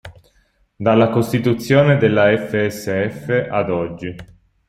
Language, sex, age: Italian, male, 30-39